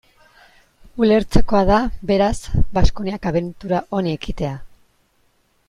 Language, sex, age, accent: Basque, female, 19-29, Mendebalekoa (Araba, Bizkaia, Gipuzkoako mendebaleko herri batzuk)